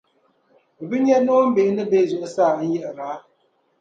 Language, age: Dagbani, 19-29